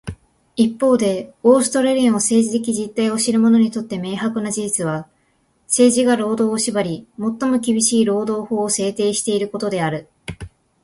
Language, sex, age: Japanese, female, 19-29